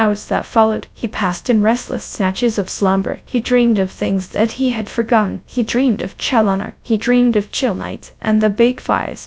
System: TTS, GradTTS